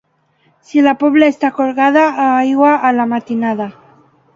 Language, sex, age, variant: Catalan, female, under 19, Alacantí